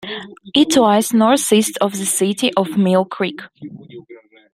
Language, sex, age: English, female, 19-29